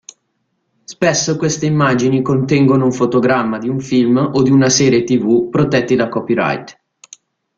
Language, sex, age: Italian, male, 19-29